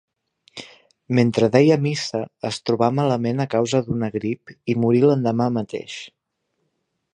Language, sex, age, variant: Catalan, male, 19-29, Central